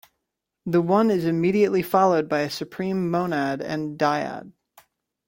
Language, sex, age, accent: English, male, 19-29, United States English